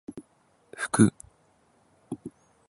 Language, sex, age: Japanese, male, under 19